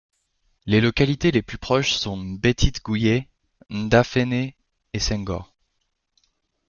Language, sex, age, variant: French, male, 19-29, Français de métropole